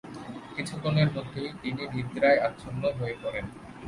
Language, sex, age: Bengali, male, 19-29